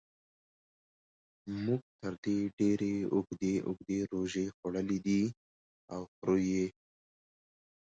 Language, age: Pashto, 19-29